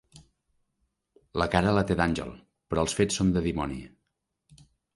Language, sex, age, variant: Catalan, male, 30-39, Central